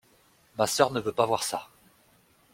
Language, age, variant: French, 30-39, Français de métropole